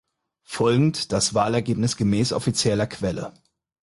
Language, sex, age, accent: German, male, 30-39, Deutschland Deutsch